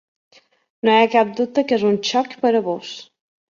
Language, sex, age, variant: Catalan, female, 30-39, Balear